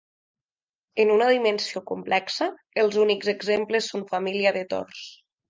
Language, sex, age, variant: Catalan, female, 19-29, Nord-Occidental